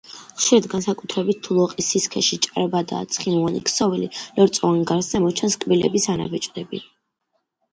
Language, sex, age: Georgian, female, under 19